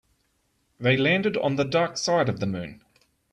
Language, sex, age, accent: English, male, 30-39, Australian English